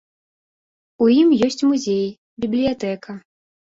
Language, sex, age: Belarusian, female, 19-29